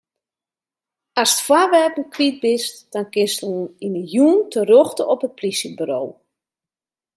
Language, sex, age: Western Frisian, female, 40-49